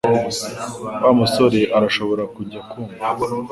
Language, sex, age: Kinyarwanda, male, 19-29